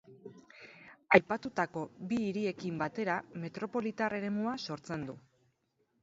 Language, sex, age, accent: Basque, female, 30-39, Erdialdekoa edo Nafarra (Gipuzkoa, Nafarroa)